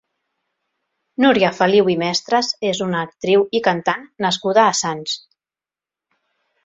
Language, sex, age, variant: Catalan, female, 40-49, Central